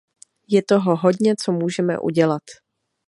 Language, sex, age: Czech, female, 19-29